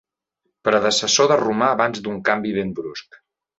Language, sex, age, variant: Catalan, male, 30-39, Central